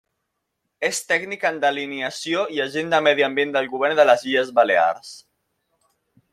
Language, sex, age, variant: Catalan, male, under 19, Central